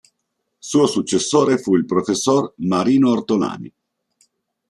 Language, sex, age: Italian, male, 50-59